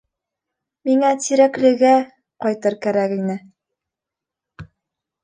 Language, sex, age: Bashkir, female, 19-29